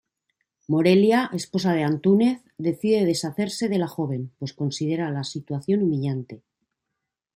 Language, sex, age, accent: Spanish, female, 40-49, España: Norte peninsular (Asturias, Castilla y León, Cantabria, País Vasco, Navarra, Aragón, La Rioja, Guadalajara, Cuenca)